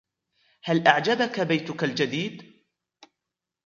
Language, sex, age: Arabic, male, 19-29